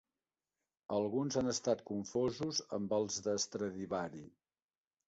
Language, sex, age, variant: Catalan, male, 50-59, Central